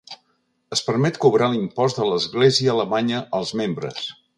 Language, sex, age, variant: Catalan, male, 60-69, Central